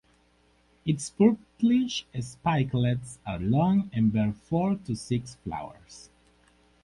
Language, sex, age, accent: English, male, 19-29, United States English